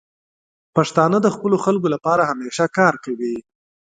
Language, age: Pashto, 19-29